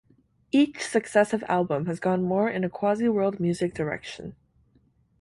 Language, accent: English, United States English